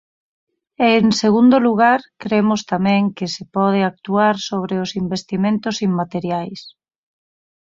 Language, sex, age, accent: Galician, female, 30-39, Normativo (estándar)